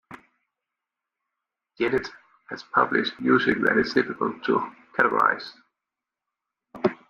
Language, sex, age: English, male, 40-49